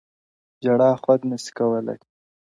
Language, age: Pashto, 19-29